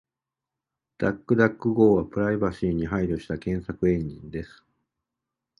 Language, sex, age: Japanese, male, 40-49